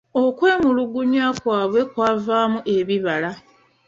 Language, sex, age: Ganda, female, 30-39